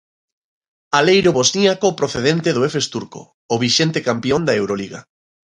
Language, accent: Galician, Normativo (estándar)